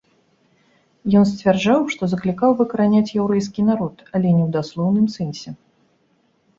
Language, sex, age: Belarusian, female, 30-39